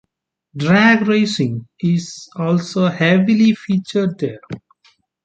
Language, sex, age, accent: English, male, 30-39, India and South Asia (India, Pakistan, Sri Lanka)